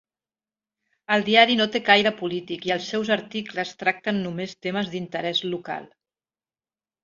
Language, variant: Catalan, Central